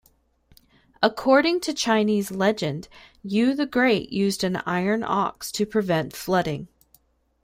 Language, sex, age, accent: English, female, 30-39, United States English